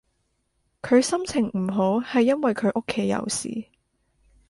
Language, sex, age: Cantonese, female, 19-29